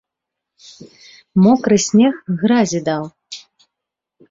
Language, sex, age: Belarusian, female, 30-39